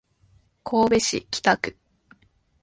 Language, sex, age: Japanese, female, 19-29